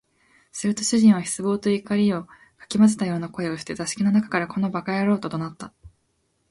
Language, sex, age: Japanese, female, 19-29